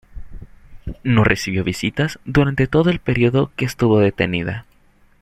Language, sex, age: Spanish, male, under 19